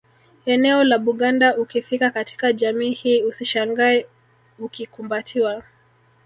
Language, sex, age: Swahili, male, 30-39